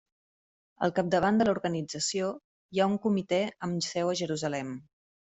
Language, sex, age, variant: Catalan, female, 30-39, Central